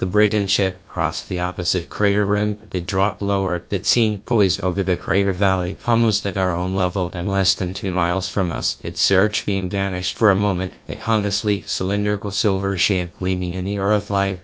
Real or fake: fake